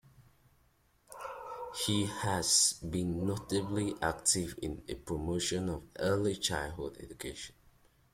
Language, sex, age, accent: English, male, 19-29, England English